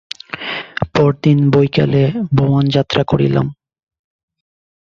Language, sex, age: Bengali, male, 30-39